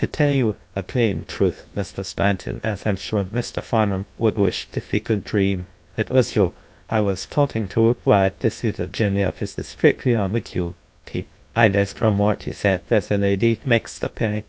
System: TTS, GlowTTS